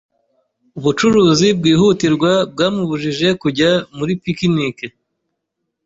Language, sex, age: Kinyarwanda, male, 30-39